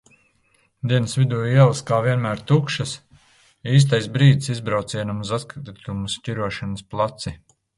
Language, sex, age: Latvian, male, 40-49